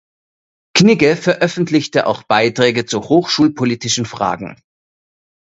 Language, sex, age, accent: German, male, 30-39, Österreichisches Deutsch